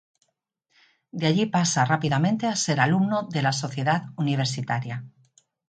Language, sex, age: Spanish, female, 40-49